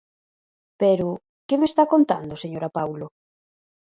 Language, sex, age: Galician, female, 19-29